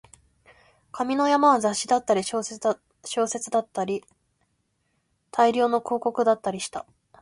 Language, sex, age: Japanese, male, 19-29